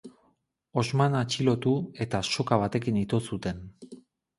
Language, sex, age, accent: Basque, male, 40-49, Erdialdekoa edo Nafarra (Gipuzkoa, Nafarroa)